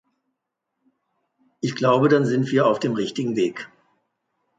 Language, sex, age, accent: German, male, 50-59, Deutschland Deutsch